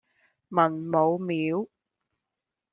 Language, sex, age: Cantonese, female, 19-29